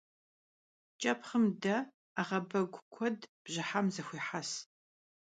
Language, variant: Kabardian, Адыгэбзэ (Къэбэрдей, Кирил, псоми зэдай)